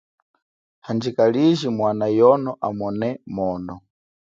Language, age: Chokwe, 19-29